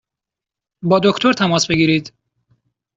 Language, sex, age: Persian, male, 19-29